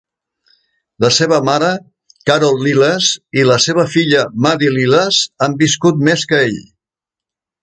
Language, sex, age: Catalan, male, 70-79